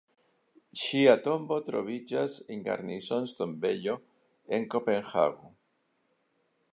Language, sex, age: Esperanto, male, 60-69